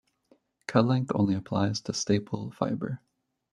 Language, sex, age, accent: English, male, 19-29, United States English